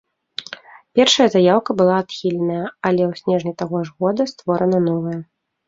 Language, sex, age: Belarusian, female, 19-29